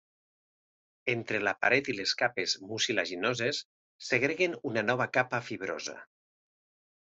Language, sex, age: Catalan, male, 40-49